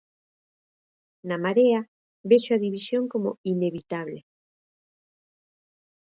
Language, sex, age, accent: Galician, female, 50-59, Oriental (común en zona oriental)